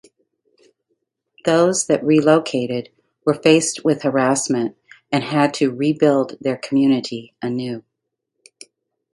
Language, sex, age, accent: English, female, 60-69, United States English